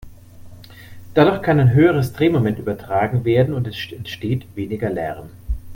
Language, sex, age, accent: German, male, 40-49, Deutschland Deutsch